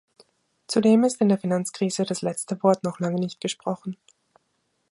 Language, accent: German, Österreichisches Deutsch